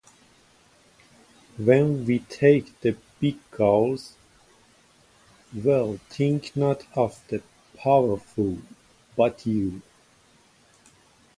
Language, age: English, 30-39